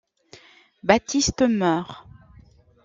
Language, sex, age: French, male, 40-49